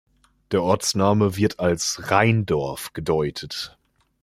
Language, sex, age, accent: German, male, 19-29, Deutschland Deutsch